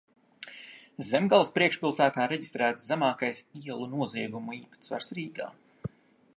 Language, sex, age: Latvian, male, 19-29